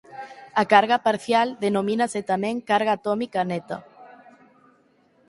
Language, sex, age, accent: Galician, female, 19-29, Central (sen gheada)